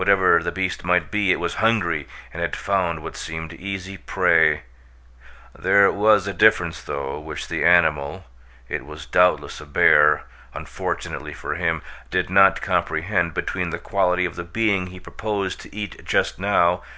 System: none